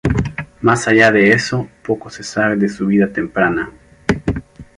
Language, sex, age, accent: Spanish, male, 40-49, América central